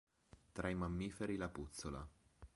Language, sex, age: Italian, male, 30-39